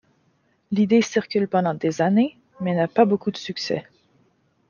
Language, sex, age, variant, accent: French, female, 19-29, Français d'Amérique du Nord, Français du Canada